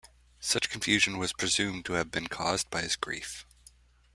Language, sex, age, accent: English, male, 30-39, United States English